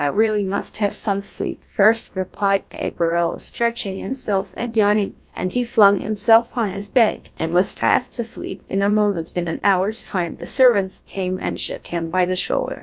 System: TTS, GlowTTS